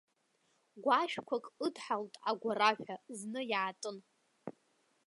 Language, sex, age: Abkhazian, female, under 19